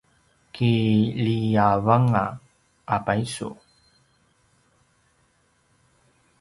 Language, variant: Paiwan, pinayuanan a kinaikacedasan (東排灣語)